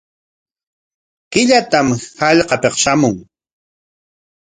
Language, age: Corongo Ancash Quechua, 40-49